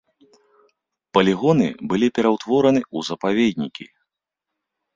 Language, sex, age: Belarusian, male, 30-39